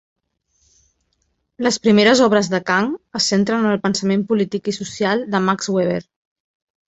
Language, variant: Catalan, Central